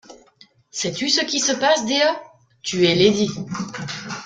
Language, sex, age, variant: French, female, 19-29, Français de métropole